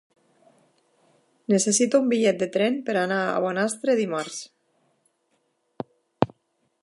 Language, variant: Catalan, Nord-Occidental